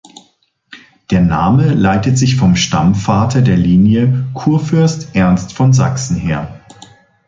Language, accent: German, Deutschland Deutsch